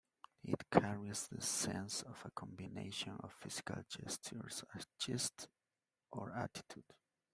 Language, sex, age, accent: English, male, 30-39, Southern African (South Africa, Zimbabwe, Namibia)